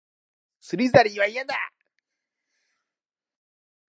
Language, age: English, 19-29